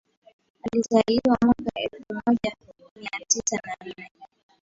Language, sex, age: Swahili, female, 19-29